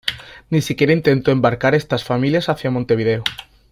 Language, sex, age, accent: Spanish, male, 19-29, España: Sur peninsular (Andalucia, Extremadura, Murcia)